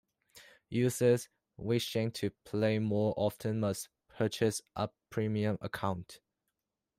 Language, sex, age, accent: English, male, 19-29, Hong Kong English